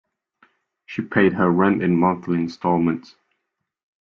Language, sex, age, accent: English, male, 19-29, England English